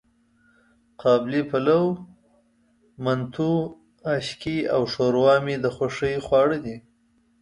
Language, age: Pashto, 30-39